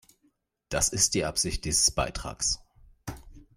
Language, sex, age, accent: German, male, 30-39, Deutschland Deutsch